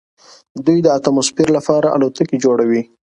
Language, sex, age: Pashto, male, 30-39